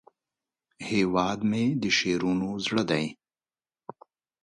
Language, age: Pashto, 50-59